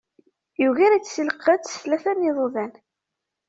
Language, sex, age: Kabyle, female, 30-39